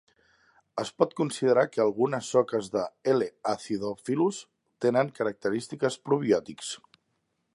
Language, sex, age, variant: Catalan, male, 30-39, Central